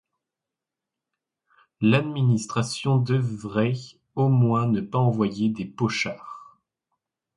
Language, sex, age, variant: French, male, 19-29, Français de métropole